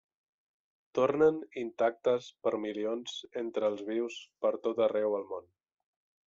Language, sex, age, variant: Catalan, male, 30-39, Central